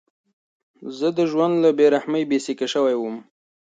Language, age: Pashto, 19-29